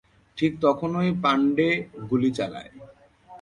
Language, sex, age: Bengali, male, 19-29